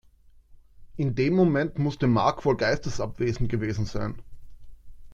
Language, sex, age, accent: German, male, 30-39, Österreichisches Deutsch